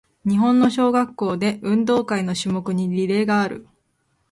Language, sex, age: Japanese, female, 19-29